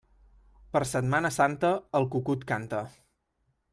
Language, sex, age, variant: Catalan, male, 19-29, Central